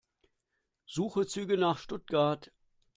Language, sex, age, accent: German, male, 50-59, Deutschland Deutsch